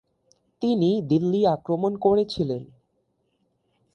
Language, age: Bengali, 19-29